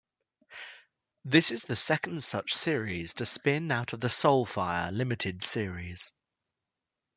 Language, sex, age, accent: English, male, 19-29, England English